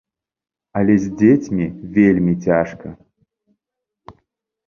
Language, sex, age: Belarusian, male, 30-39